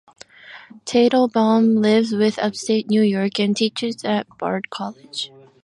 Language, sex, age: English, female, 19-29